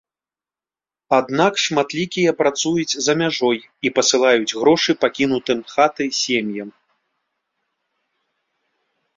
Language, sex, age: Belarusian, male, 40-49